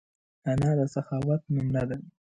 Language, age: Pashto, under 19